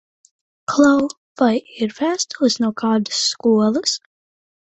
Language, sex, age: Latvian, female, under 19